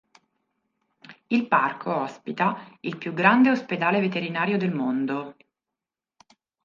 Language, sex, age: Italian, female, 40-49